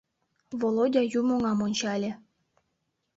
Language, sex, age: Mari, female, 19-29